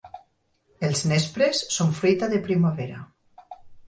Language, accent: Catalan, valencià